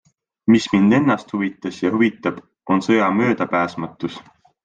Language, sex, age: Estonian, male, 19-29